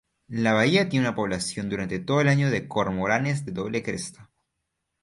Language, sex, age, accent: Spanish, male, under 19, Andino-Pacífico: Colombia, Perú, Ecuador, oeste de Bolivia y Venezuela andina